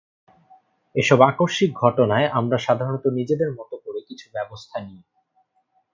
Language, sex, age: Bengali, male, 19-29